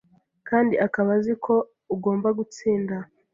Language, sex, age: Kinyarwanda, female, 19-29